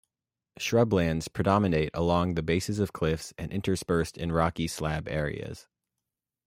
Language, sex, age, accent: English, male, 19-29, United States English